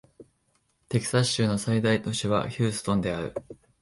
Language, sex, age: Japanese, male, 19-29